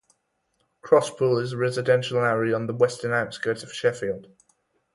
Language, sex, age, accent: English, male, 19-29, England English